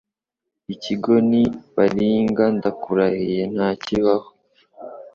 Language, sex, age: Kinyarwanda, male, under 19